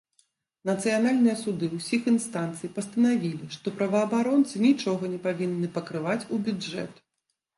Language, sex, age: Belarusian, female, 40-49